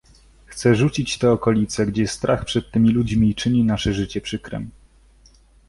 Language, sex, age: Polish, male, 19-29